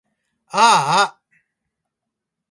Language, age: Japanese, 70-79